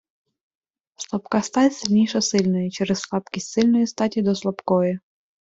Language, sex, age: Ukrainian, female, 19-29